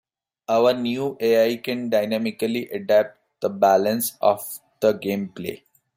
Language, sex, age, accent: English, male, 19-29, India and South Asia (India, Pakistan, Sri Lanka)